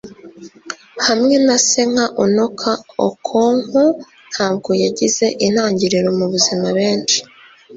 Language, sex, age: Kinyarwanda, female, 19-29